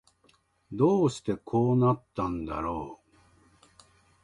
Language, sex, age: Japanese, male, 50-59